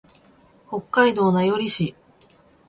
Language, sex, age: Japanese, female, 30-39